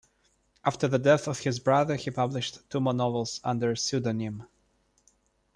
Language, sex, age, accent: English, male, 30-39, United States English